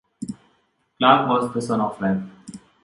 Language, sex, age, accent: English, male, 19-29, India and South Asia (India, Pakistan, Sri Lanka)